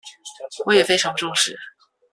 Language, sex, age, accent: Chinese, male, 19-29, 出生地：臺北市